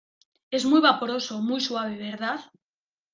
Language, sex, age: Spanish, female, 19-29